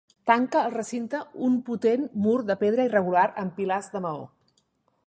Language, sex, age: Catalan, female, 40-49